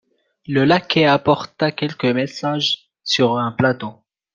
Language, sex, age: French, male, 19-29